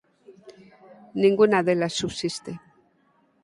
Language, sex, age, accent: Galician, female, 50-59, Normativo (estándar)